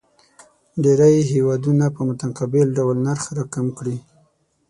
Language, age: Pashto, 19-29